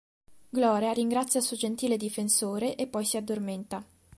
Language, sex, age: Italian, female, 19-29